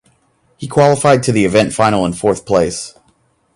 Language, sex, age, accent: English, male, 30-39, United States English